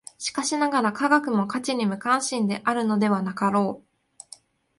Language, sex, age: Japanese, female, 19-29